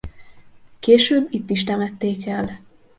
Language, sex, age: Hungarian, female, 19-29